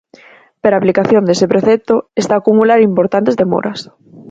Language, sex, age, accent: Galician, female, 19-29, Central (gheada)